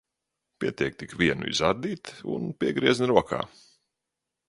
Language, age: Latvian, 30-39